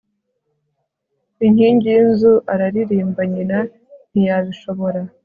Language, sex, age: Kinyarwanda, male, 19-29